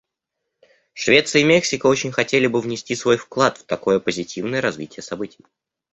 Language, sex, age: Russian, male, under 19